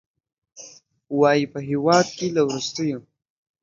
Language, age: Pashto, 19-29